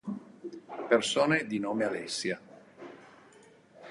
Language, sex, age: Italian, male, 50-59